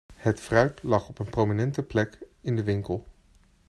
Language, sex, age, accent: Dutch, male, 40-49, Nederlands Nederlands